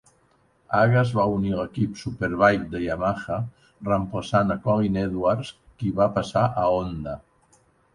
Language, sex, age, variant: Catalan, male, 60-69, Central